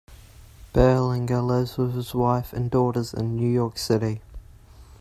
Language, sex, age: English, male, under 19